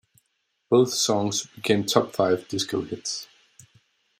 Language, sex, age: English, male, 19-29